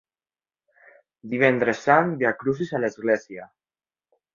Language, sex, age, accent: Catalan, male, under 19, valencià